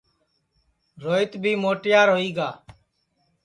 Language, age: Sansi, 19-29